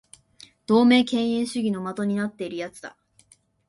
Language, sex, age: Japanese, female, 19-29